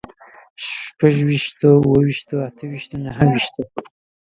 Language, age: Pashto, 19-29